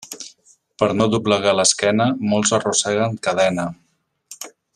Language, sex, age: Catalan, male, 40-49